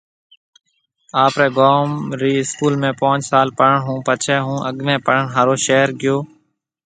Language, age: Marwari (Pakistan), 40-49